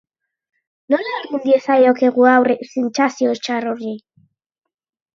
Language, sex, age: Basque, female, under 19